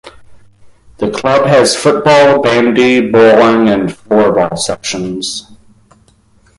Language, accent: English, United States English